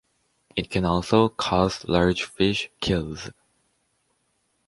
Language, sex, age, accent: English, male, under 19, United States English